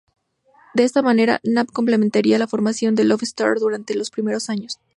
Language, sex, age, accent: Spanish, female, 19-29, México